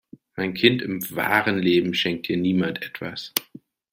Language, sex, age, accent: German, male, 40-49, Deutschland Deutsch